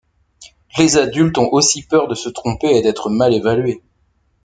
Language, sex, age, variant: French, male, 40-49, Français de métropole